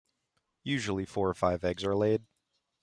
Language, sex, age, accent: English, male, 19-29, United States English